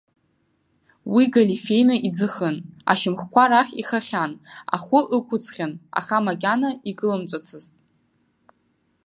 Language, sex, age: Abkhazian, female, 19-29